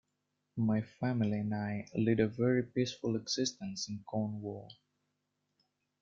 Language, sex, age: English, male, 19-29